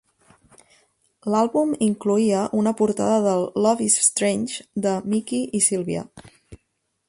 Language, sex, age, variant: Catalan, female, 19-29, Central